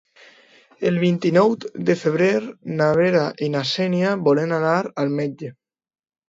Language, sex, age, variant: Catalan, male, under 19, Alacantí